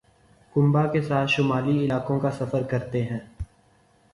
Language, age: Urdu, 19-29